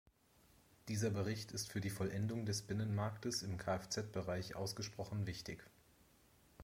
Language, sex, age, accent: German, male, 30-39, Deutschland Deutsch